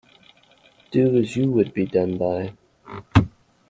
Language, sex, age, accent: English, male, 40-49, United States English